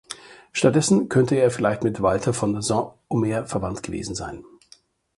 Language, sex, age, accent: German, male, 50-59, Deutschland Deutsch